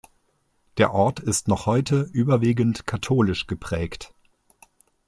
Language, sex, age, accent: German, male, 50-59, Deutschland Deutsch